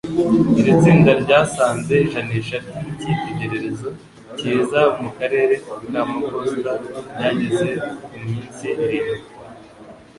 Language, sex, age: Kinyarwanda, male, 19-29